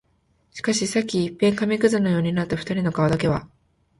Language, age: Japanese, 19-29